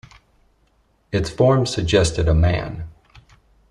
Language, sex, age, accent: English, male, 30-39, United States English